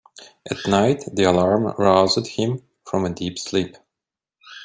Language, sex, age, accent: English, male, 30-39, United States English